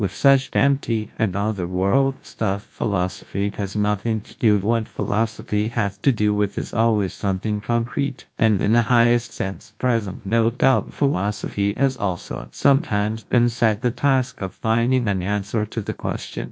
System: TTS, GlowTTS